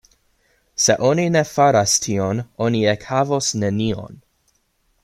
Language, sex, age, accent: Esperanto, male, 19-29, Internacia